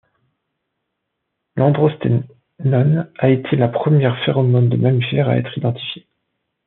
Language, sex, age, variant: French, male, 40-49, Français de métropole